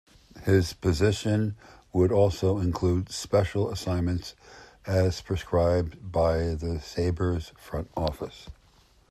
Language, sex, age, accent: English, male, 60-69, United States English